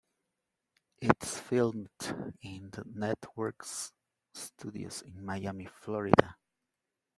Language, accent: English, Southern African (South Africa, Zimbabwe, Namibia)